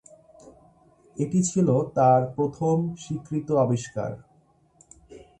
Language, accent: Bengali, প্রমিত